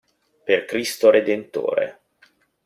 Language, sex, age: Italian, male, 30-39